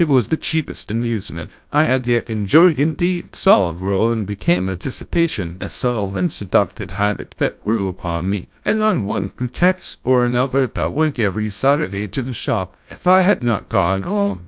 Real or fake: fake